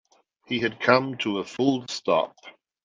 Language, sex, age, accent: English, male, 50-59, England English